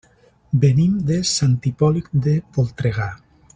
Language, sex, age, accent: Catalan, male, 40-49, valencià